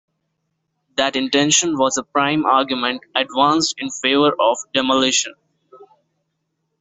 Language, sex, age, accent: English, male, under 19, India and South Asia (India, Pakistan, Sri Lanka)